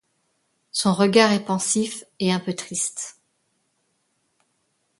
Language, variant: French, Français de métropole